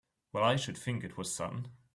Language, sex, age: English, male, 19-29